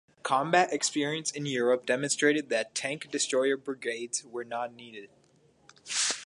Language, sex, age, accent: English, male, under 19, United States English